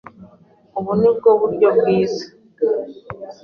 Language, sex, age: Kinyarwanda, female, 40-49